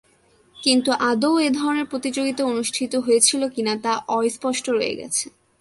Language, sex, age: Bengali, female, under 19